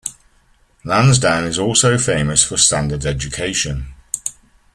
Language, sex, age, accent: English, male, 50-59, England English